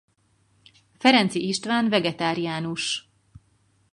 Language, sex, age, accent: Hungarian, female, 30-39, budapesti